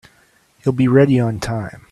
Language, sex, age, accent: English, male, 40-49, United States English